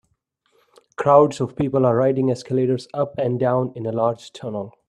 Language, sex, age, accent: English, male, 30-39, India and South Asia (India, Pakistan, Sri Lanka)